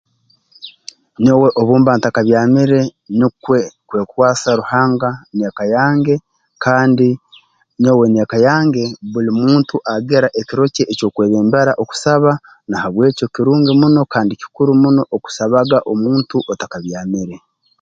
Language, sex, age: Tooro, male, 40-49